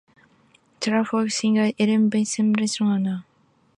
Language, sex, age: English, female, 19-29